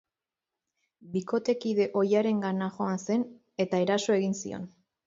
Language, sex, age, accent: Basque, female, 30-39, Erdialdekoa edo Nafarra (Gipuzkoa, Nafarroa)